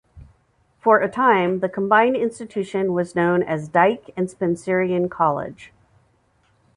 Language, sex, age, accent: English, female, 50-59, United States English